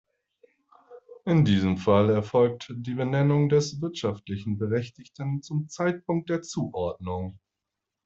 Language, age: German, 40-49